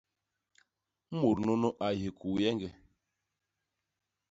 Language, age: Basaa, 40-49